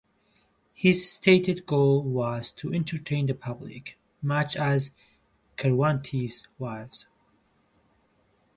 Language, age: English, 30-39